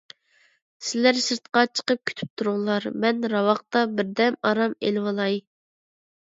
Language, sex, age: Uyghur, female, under 19